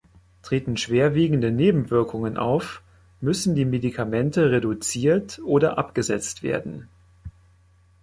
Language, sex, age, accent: German, male, 30-39, Deutschland Deutsch